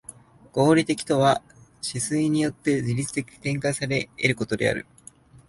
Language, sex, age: Japanese, male, 19-29